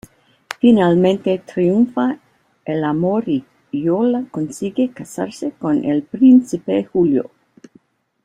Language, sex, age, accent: Spanish, female, 60-69, México